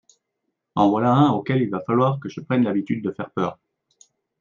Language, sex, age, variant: French, male, 40-49, Français de métropole